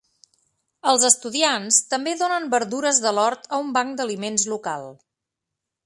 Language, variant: Catalan, Central